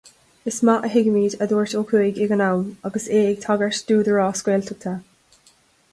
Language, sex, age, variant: Irish, female, 19-29, Gaeilge na Mumhan